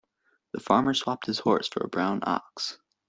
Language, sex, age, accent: English, male, under 19, United States English